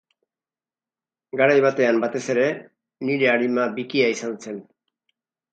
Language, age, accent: Basque, 60-69, Erdialdekoa edo Nafarra (Gipuzkoa, Nafarroa)